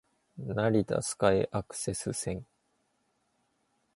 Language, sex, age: Japanese, male, 30-39